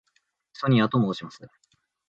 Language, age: Japanese, 19-29